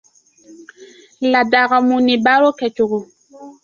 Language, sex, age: Dyula, female, 19-29